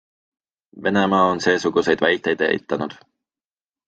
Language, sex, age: Estonian, male, 19-29